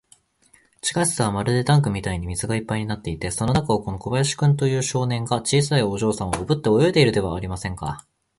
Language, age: Japanese, 19-29